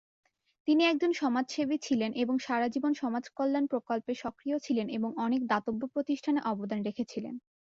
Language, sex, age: Bengali, female, under 19